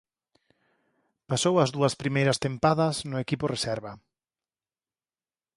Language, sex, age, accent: Galician, male, 40-49, Normativo (estándar)